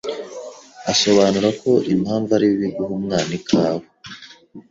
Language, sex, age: Kinyarwanda, male, 19-29